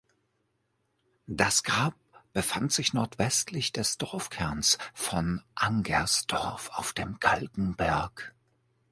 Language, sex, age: German, male, 40-49